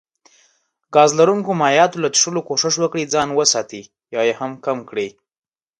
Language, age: Pashto, 19-29